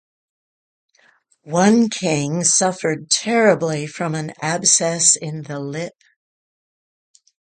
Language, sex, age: English, female, 70-79